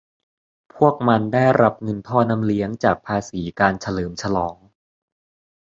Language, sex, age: Thai, male, 19-29